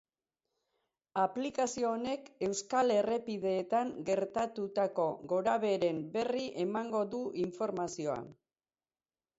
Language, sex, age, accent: Basque, female, 70-79, Erdialdekoa edo Nafarra (Gipuzkoa, Nafarroa)